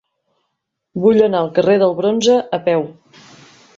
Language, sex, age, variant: Catalan, female, 40-49, Central